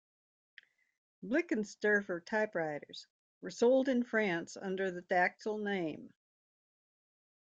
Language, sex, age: English, female, 70-79